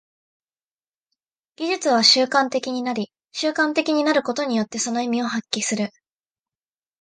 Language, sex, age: Japanese, female, 19-29